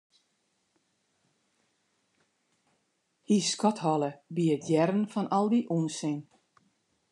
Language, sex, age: Western Frisian, female, 60-69